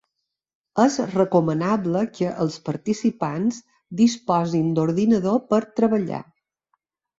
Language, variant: Catalan, Balear